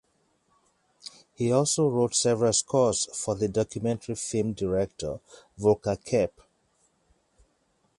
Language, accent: English, Canadian English